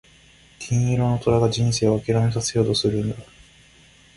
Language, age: Japanese, 19-29